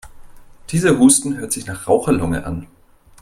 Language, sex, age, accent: German, male, 30-39, Deutschland Deutsch